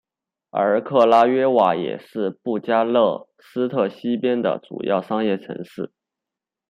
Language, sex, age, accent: Chinese, male, 19-29, 出生地：四川省